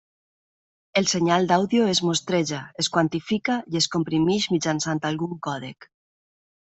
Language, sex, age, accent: Catalan, female, 40-49, valencià